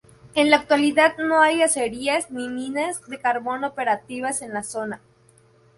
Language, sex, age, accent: Spanish, female, 19-29, México